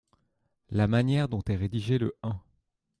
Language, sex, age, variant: French, male, 30-39, Français de métropole